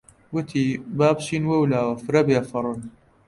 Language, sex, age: Central Kurdish, male, 30-39